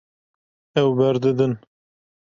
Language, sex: Kurdish, male